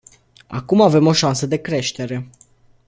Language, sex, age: Romanian, male, under 19